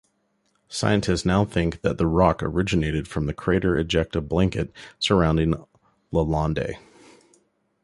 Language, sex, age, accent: English, male, 40-49, United States English